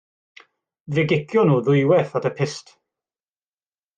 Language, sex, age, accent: Welsh, male, 40-49, Y Deyrnas Unedig Cymraeg